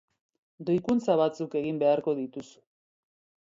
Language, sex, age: Basque, female, 40-49